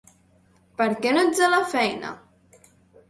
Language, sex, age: Catalan, male, 40-49